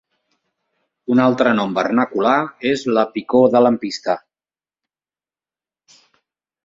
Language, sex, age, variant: Catalan, male, 50-59, Central